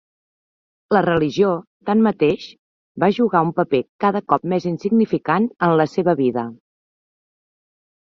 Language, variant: Catalan, Central